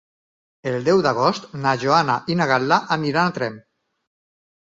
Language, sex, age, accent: Catalan, male, 40-49, valencià